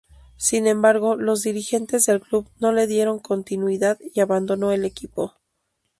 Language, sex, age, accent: Spanish, female, 30-39, México